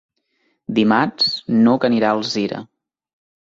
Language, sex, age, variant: Catalan, male, 19-29, Central